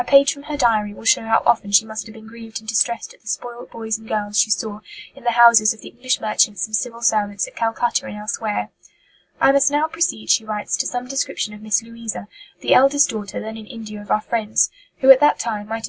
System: none